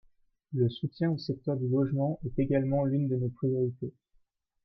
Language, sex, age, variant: French, male, 19-29, Français de métropole